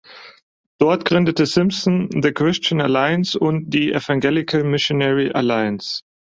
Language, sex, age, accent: German, male, 19-29, Deutschland Deutsch